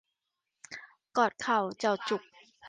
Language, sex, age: Thai, female, 19-29